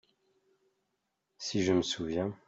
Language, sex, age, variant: French, male, 19-29, Français de métropole